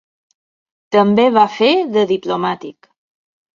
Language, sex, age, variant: Catalan, female, 30-39, Balear